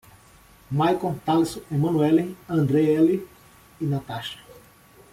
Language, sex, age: Portuguese, male, 40-49